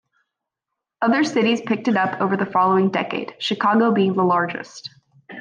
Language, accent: English, United States English